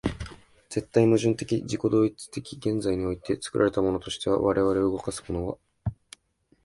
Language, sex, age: Japanese, male, 19-29